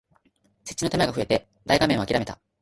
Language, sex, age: Japanese, male, 19-29